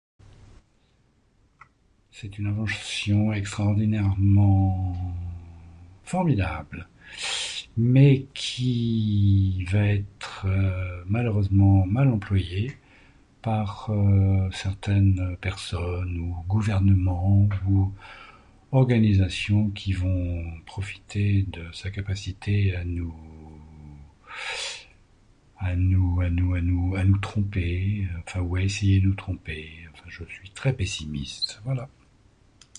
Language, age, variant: French, 70-79, Français de métropole